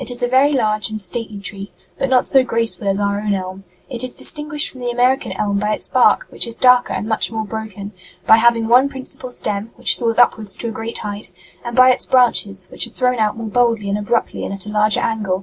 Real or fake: real